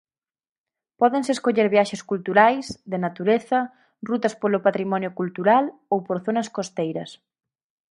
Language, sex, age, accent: Galician, female, 19-29, Central (gheada); Normativo (estándar)